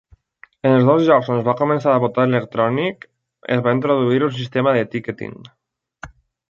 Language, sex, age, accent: Catalan, male, 19-29, valencià